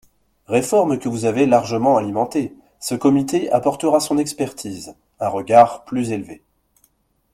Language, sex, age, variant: French, male, 30-39, Français de métropole